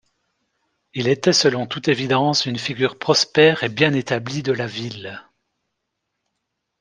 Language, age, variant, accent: French, 30-39, Français d'Europe, Français de Belgique